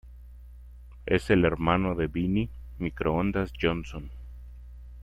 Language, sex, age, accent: Spanish, male, 19-29, México